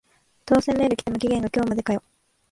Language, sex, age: Japanese, female, 19-29